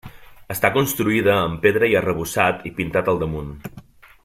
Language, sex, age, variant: Catalan, male, 30-39, Central